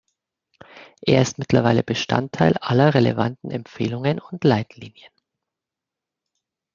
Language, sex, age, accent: German, male, 30-39, Deutschland Deutsch